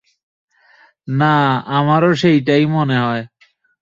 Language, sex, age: Bengali, male, 19-29